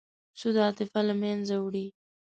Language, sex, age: Pashto, female, 19-29